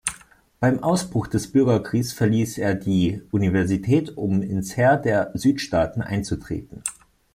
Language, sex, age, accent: German, male, 19-29, Deutschland Deutsch